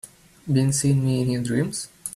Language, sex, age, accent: English, male, under 19, United States English